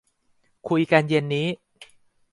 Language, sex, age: Thai, male, 30-39